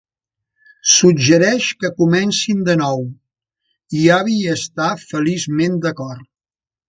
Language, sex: Catalan, male